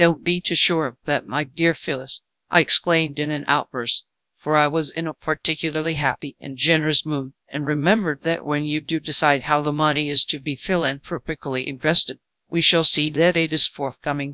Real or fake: fake